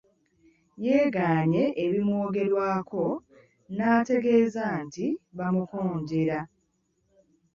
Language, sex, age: Ganda, female, 19-29